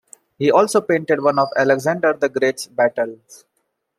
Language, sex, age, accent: English, male, 19-29, India and South Asia (India, Pakistan, Sri Lanka)